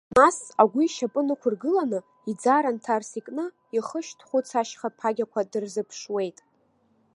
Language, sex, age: Abkhazian, female, under 19